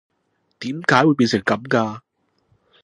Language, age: Cantonese, 30-39